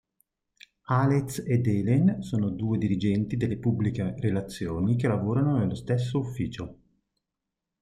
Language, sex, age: Italian, male, 50-59